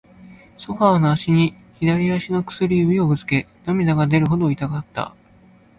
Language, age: Japanese, 19-29